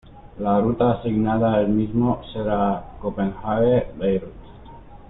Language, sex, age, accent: Spanish, male, 30-39, España: Norte peninsular (Asturias, Castilla y León, Cantabria, País Vasco, Navarra, Aragón, La Rioja, Guadalajara, Cuenca)